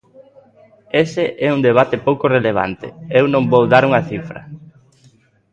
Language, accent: Galician, Atlántico (seseo e gheada)